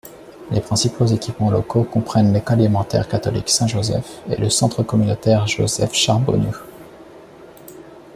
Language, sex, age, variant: French, male, 19-29, Français de métropole